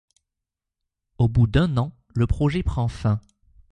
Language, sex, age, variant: French, male, 30-39, Français de métropole